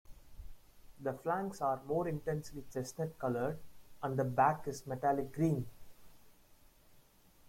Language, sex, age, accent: English, male, 19-29, India and South Asia (India, Pakistan, Sri Lanka)